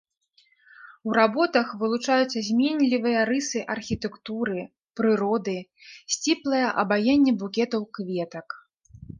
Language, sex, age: Belarusian, female, 30-39